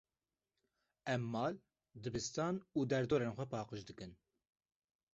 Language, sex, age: Kurdish, male, 19-29